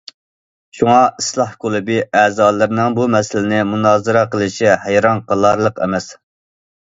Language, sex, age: Uyghur, male, 30-39